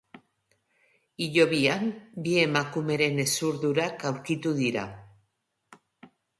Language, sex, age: Basque, female, 50-59